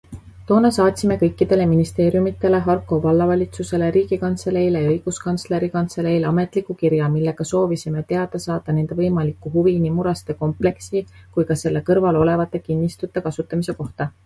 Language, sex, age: Estonian, female, 30-39